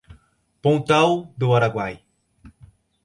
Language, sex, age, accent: Portuguese, male, 30-39, Nordestino